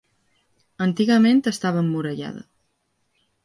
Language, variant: Catalan, Balear